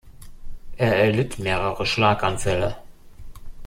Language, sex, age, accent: German, male, 30-39, Deutschland Deutsch